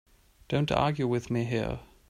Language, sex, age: English, male, 19-29